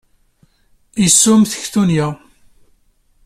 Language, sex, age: Kabyle, male, 40-49